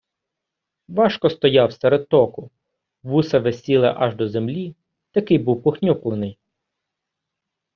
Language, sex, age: Ukrainian, male, 19-29